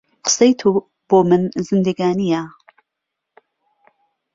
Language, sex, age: Central Kurdish, female, 30-39